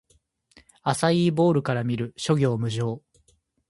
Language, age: Japanese, 19-29